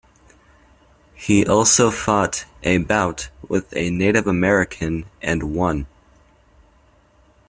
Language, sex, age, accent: English, male, under 19, United States English